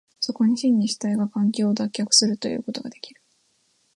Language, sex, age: Japanese, female, 19-29